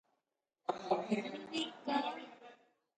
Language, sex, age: English, female, 19-29